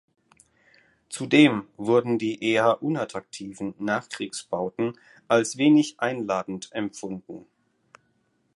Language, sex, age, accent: German, male, 40-49, Deutschland Deutsch